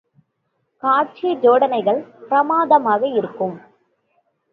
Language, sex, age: Tamil, female, 19-29